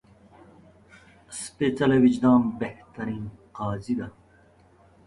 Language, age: Pashto, 19-29